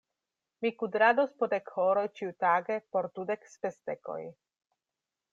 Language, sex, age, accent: Esperanto, female, 40-49, Internacia